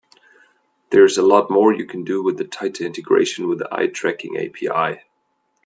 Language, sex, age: English, male, 30-39